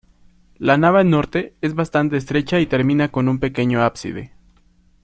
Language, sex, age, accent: Spanish, male, 19-29, México